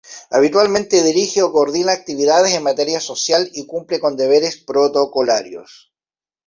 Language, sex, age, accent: Spanish, male, 50-59, Chileno: Chile, Cuyo